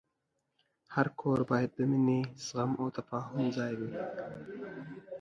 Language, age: Pashto, under 19